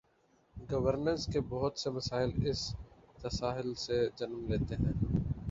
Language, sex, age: Urdu, male, 19-29